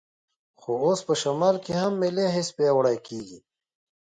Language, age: Pashto, 30-39